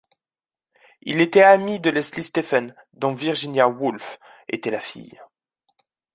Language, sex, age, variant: French, male, 19-29, Français de métropole